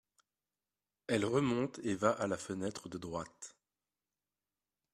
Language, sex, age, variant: French, male, 30-39, Français de métropole